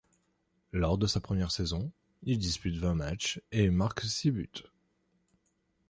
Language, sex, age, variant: French, male, 19-29, Français de métropole